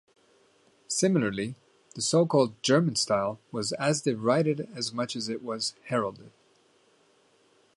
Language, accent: English, England English